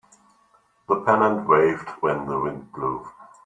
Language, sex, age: English, male, 50-59